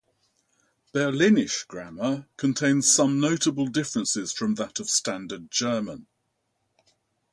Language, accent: English, England English